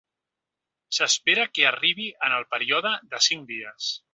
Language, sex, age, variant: Catalan, male, 40-49, Central